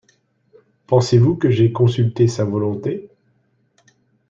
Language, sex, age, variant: French, male, 50-59, Français de métropole